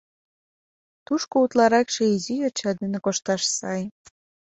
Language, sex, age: Mari, female, 19-29